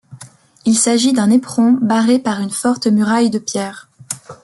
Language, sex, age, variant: French, female, 19-29, Français de métropole